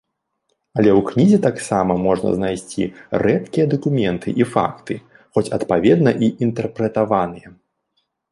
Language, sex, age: Belarusian, male, 30-39